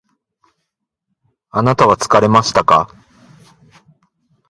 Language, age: Japanese, 30-39